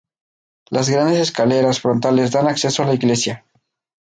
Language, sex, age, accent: Spanish, male, 19-29, México